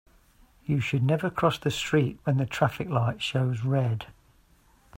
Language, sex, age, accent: English, male, 40-49, England English